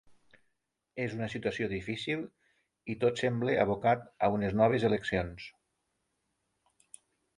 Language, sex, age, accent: Catalan, male, 40-49, Lleidatà